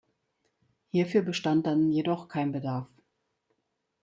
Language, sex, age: German, female, 50-59